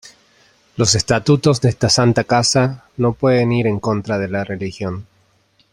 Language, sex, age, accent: Spanish, male, 30-39, Rioplatense: Argentina, Uruguay, este de Bolivia, Paraguay